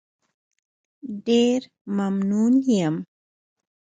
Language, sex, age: Pashto, female, 30-39